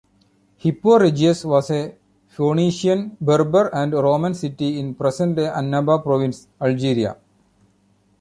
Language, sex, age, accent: English, male, 40-49, India and South Asia (India, Pakistan, Sri Lanka)